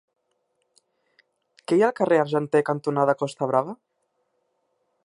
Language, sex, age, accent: Catalan, male, 19-29, Barcelona